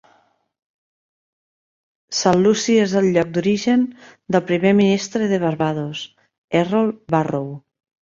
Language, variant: Catalan, Nord-Occidental